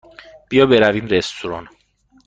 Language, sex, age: Persian, male, 19-29